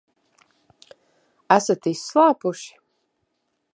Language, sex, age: Latvian, female, 40-49